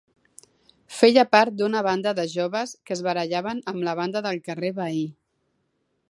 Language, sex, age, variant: Catalan, female, 40-49, Central